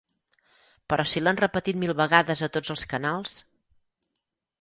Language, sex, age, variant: Catalan, female, 50-59, Central